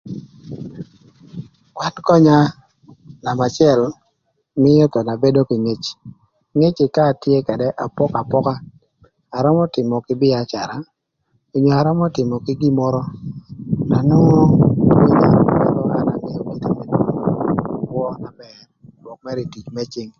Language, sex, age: Thur, male, 40-49